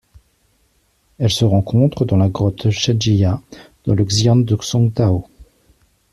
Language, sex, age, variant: French, male, 40-49, Français de métropole